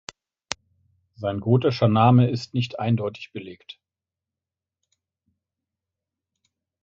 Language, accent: German, Deutschland Deutsch; Hochdeutsch